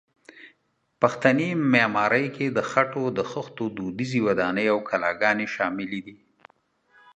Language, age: Pashto, 50-59